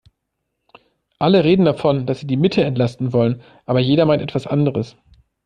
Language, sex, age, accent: German, male, 30-39, Deutschland Deutsch